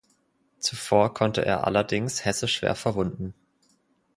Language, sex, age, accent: German, male, 19-29, Deutschland Deutsch